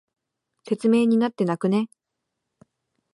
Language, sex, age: Japanese, female, 19-29